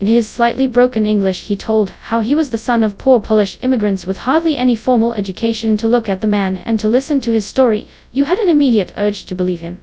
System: TTS, FastPitch